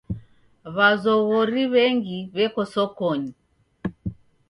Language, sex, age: Taita, female, 60-69